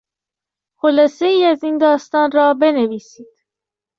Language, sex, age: Persian, female, under 19